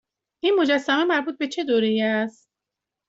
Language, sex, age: Persian, female, 40-49